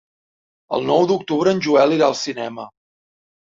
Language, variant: Catalan, Central